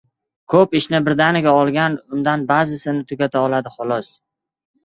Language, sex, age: Uzbek, male, 19-29